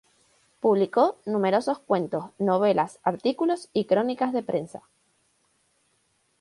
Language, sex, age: Spanish, female, 19-29